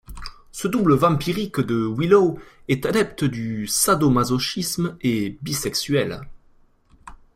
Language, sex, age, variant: French, male, 19-29, Français de métropole